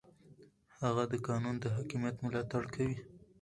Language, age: Pashto, 19-29